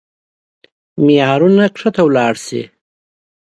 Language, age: Pashto, 40-49